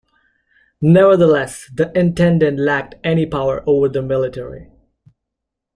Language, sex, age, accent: English, male, 19-29, United States English